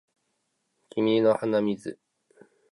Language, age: Japanese, 30-39